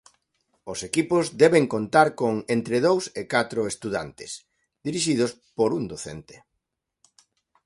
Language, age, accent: Galician, 40-49, Normativo (estándar)